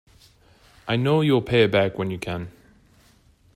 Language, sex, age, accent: English, male, 19-29, United States English